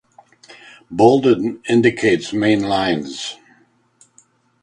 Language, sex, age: English, male, 70-79